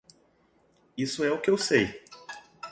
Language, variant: Portuguese, Portuguese (Brasil)